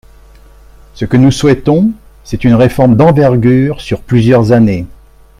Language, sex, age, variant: French, male, 60-69, Français de métropole